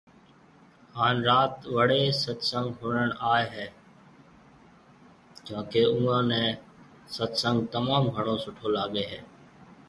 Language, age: Marwari (Pakistan), 30-39